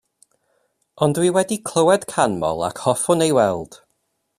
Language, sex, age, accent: Welsh, male, 30-39, Y Deyrnas Unedig Cymraeg